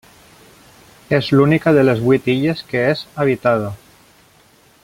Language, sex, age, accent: Catalan, male, 30-39, valencià